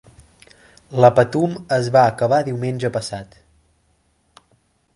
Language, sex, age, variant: Catalan, male, 19-29, Central